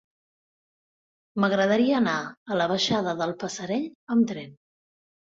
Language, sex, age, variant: Catalan, female, 40-49, Central